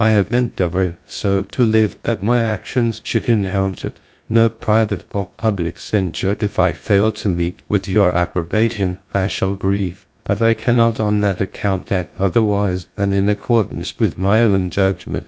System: TTS, GlowTTS